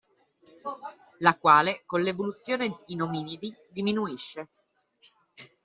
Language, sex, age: Italian, female, 30-39